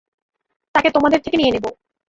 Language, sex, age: Bengali, female, 19-29